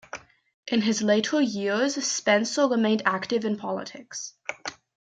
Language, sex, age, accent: English, female, under 19, Canadian English